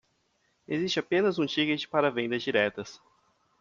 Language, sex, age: Portuguese, male, 19-29